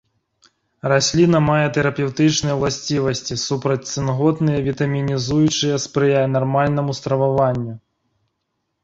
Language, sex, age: Belarusian, male, 30-39